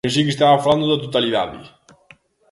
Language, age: Galician, 19-29